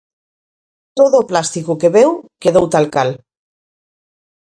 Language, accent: Galician, Normativo (estándar)